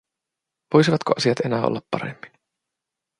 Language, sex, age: Finnish, male, 30-39